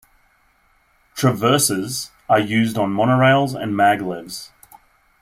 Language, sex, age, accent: English, male, 30-39, Australian English